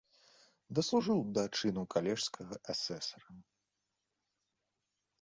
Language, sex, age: Belarusian, male, 30-39